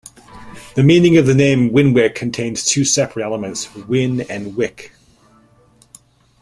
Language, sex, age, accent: English, male, 40-49, Canadian English